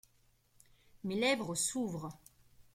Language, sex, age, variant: French, female, under 19, Français de métropole